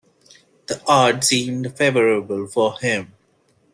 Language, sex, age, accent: English, male, 19-29, India and South Asia (India, Pakistan, Sri Lanka)